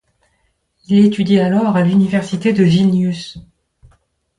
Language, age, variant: French, 30-39, Français de métropole